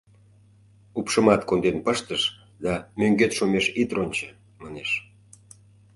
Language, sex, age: Mari, male, 50-59